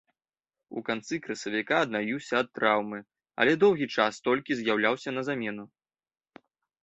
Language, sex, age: Belarusian, male, 19-29